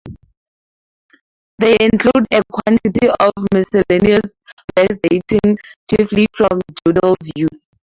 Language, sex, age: English, female, 19-29